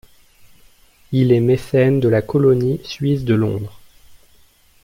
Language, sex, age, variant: French, male, 19-29, Français de métropole